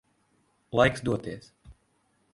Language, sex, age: Latvian, male, 19-29